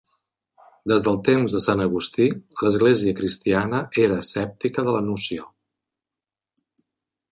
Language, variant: Catalan, Central